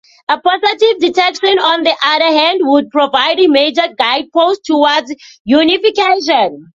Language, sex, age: English, female, 19-29